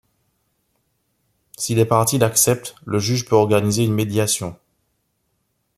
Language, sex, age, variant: French, male, 30-39, Français des départements et régions d'outre-mer